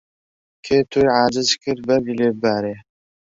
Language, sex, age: Central Kurdish, male, 30-39